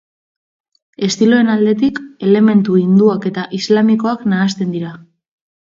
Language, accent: Basque, Mendebalekoa (Araba, Bizkaia, Gipuzkoako mendebaleko herri batzuk)